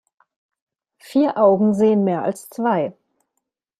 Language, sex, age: German, female, 50-59